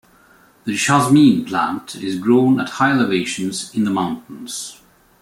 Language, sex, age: English, male, 40-49